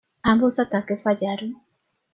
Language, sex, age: Spanish, female, 50-59